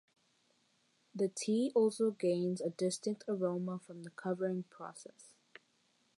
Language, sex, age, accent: English, female, under 19, United States English